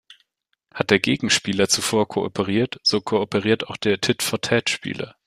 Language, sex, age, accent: German, male, 19-29, Deutschland Deutsch